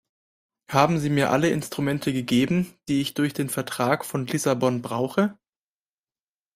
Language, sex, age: German, male, 19-29